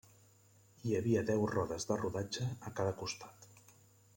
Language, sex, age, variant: Catalan, male, 50-59, Central